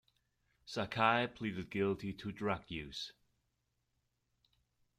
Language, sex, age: English, male, 30-39